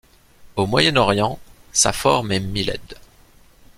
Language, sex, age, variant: French, male, 30-39, Français de métropole